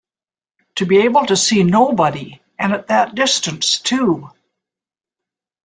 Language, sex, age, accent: English, female, 60-69, Canadian English